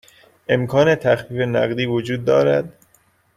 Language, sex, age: Persian, male, 30-39